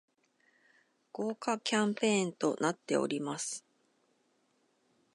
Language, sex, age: Japanese, female, 40-49